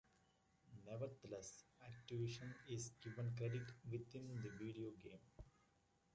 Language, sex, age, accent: English, male, 19-29, United States English